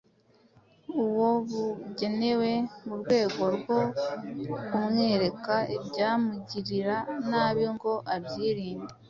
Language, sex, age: Kinyarwanda, female, 19-29